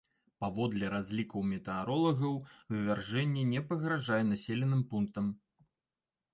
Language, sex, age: Belarusian, male, 19-29